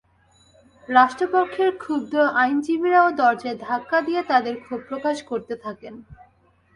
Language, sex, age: Bengali, female, 19-29